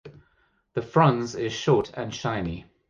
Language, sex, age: English, male, 50-59